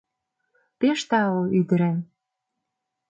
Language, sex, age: Mari, female, 30-39